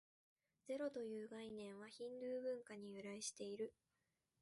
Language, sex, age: Japanese, female, 19-29